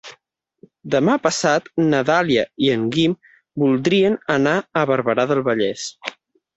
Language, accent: Catalan, central; nord-occidental